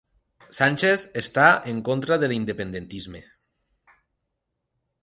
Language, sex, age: Catalan, male, 30-39